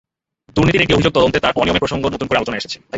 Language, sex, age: Bengali, male, 19-29